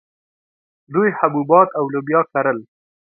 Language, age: Pashto, 19-29